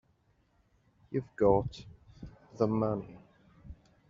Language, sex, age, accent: English, male, 30-39, England English